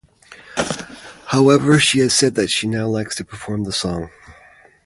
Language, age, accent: English, 40-49, United States English